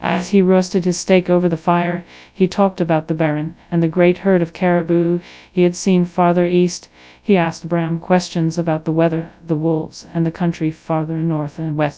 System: TTS, FastPitch